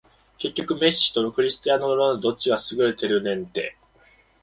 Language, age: Japanese, 19-29